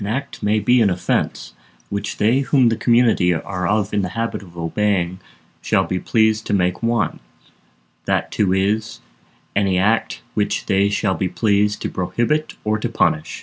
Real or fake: real